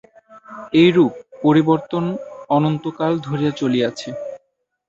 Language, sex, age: Bengali, male, 19-29